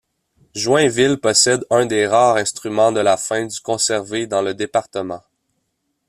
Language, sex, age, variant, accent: French, male, 19-29, Français d'Amérique du Nord, Français du Canada